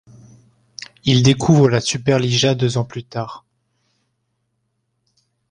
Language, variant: French, Français de métropole